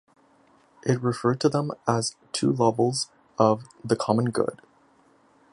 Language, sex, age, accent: English, male, 19-29, Canadian English